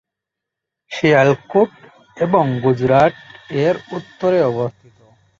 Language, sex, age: Bengali, male, 19-29